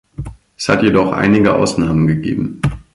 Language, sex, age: German, male, 19-29